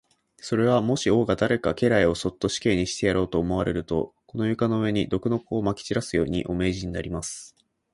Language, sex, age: Japanese, male, 19-29